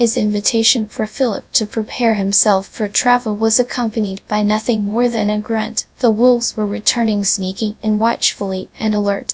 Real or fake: fake